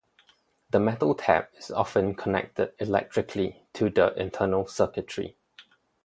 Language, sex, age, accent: English, male, 19-29, Singaporean English